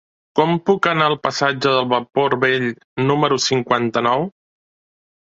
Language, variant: Catalan, Central